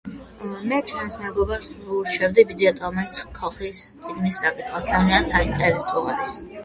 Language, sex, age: Georgian, female, under 19